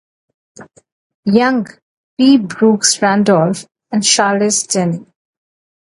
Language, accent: English, India and South Asia (India, Pakistan, Sri Lanka)